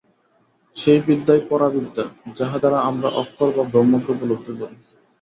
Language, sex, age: Bengali, male, 19-29